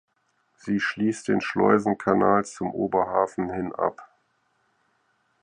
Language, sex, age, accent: German, male, 50-59, Deutschland Deutsch